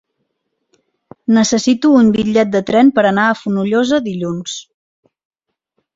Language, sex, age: Catalan, female, 40-49